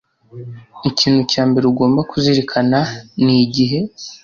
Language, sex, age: Kinyarwanda, male, under 19